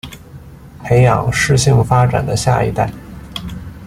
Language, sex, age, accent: Chinese, male, 19-29, 出生地：北京市